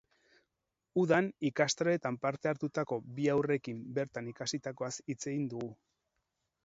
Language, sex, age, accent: Basque, male, 40-49, Erdialdekoa edo Nafarra (Gipuzkoa, Nafarroa)